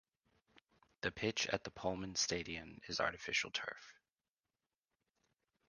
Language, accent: English, United States English